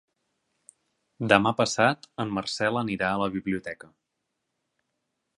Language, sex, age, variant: Catalan, male, 19-29, Central